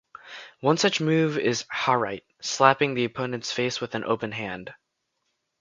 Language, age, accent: English, under 19, United States English